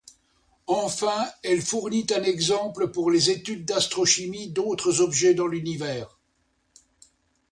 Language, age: French, 70-79